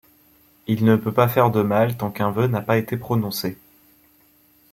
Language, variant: French, Français de métropole